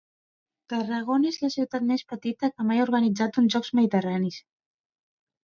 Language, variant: Catalan, Central